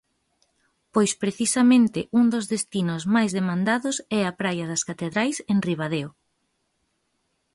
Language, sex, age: Galician, female, 19-29